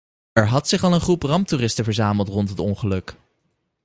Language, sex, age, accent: Dutch, male, 19-29, Nederlands Nederlands